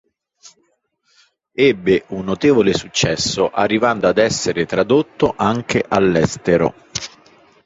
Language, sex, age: Italian, male, 40-49